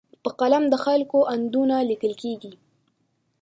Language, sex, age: Pashto, female, 30-39